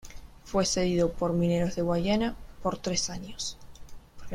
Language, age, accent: Spanish, under 19, Rioplatense: Argentina, Uruguay, este de Bolivia, Paraguay